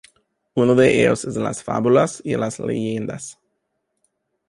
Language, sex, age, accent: Spanish, male, 19-29, América central